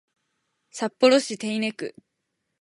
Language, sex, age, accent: Japanese, female, 19-29, 標準語